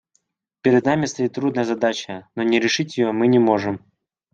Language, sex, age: Russian, male, 19-29